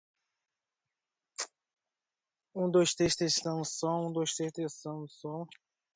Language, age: Portuguese, 19-29